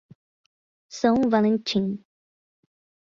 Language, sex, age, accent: Portuguese, female, 19-29, Gaucho